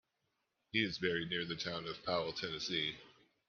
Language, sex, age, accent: English, male, 30-39, United States English